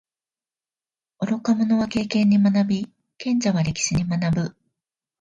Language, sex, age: Japanese, female, 40-49